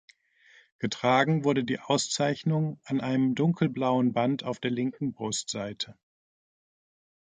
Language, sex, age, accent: German, male, 50-59, Deutschland Deutsch